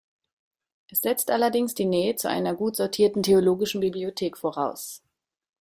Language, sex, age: German, female, 30-39